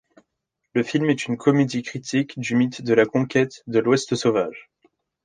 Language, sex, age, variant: French, male, 19-29, Français de métropole